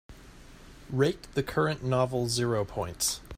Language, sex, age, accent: English, male, 19-29, United States English